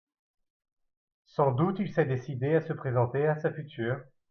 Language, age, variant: French, 19-29, Français de métropole